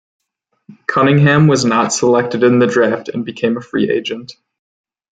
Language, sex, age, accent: English, male, 19-29, United States English